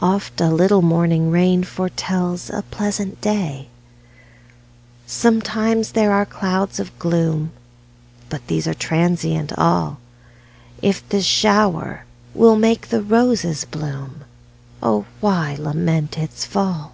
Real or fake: real